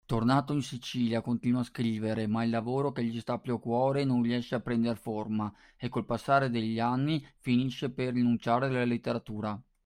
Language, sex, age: Italian, male, 40-49